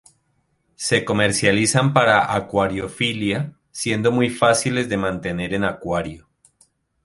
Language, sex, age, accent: Spanish, male, 40-49, Andino-Pacífico: Colombia, Perú, Ecuador, oeste de Bolivia y Venezuela andina